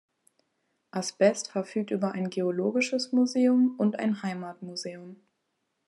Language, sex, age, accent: German, female, 19-29, Deutschland Deutsch